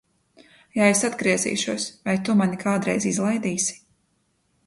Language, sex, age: Latvian, female, 19-29